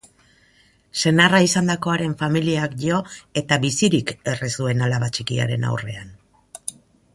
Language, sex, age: Basque, female, 50-59